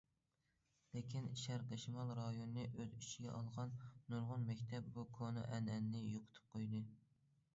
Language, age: Uyghur, 19-29